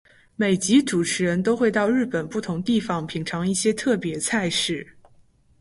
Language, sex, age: Chinese, female, 19-29